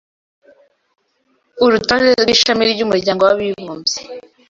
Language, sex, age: Kinyarwanda, female, 19-29